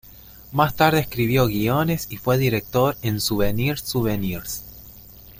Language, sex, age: Spanish, male, 30-39